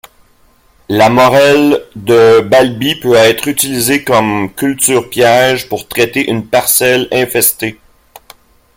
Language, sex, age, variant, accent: French, male, 50-59, Français d'Amérique du Nord, Français du Canada